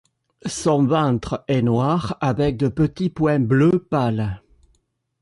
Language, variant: French, Français de métropole